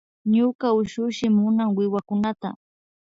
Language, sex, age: Imbabura Highland Quichua, female, 19-29